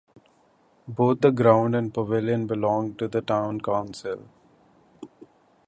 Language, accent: English, India and South Asia (India, Pakistan, Sri Lanka)